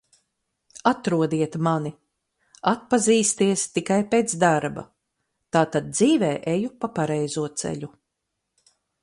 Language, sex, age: Latvian, female, 50-59